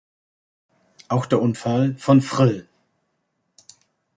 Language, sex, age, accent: German, male, 30-39, Deutschland Deutsch